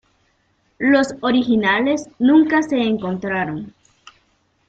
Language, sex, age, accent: Spanish, female, 19-29, América central